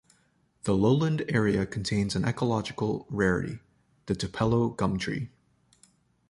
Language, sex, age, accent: English, male, 30-39, Canadian English